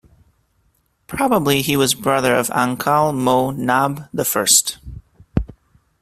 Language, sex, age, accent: English, male, 30-39, United States English